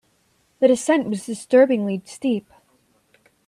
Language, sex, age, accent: English, female, under 19, United States English